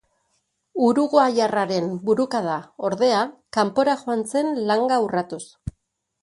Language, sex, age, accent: Basque, female, 40-49, Mendebalekoa (Araba, Bizkaia, Gipuzkoako mendebaleko herri batzuk)